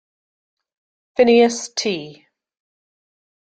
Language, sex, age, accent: English, female, 50-59, Scottish English